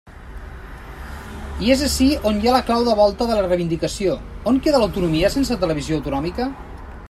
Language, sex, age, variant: Catalan, male, 40-49, Central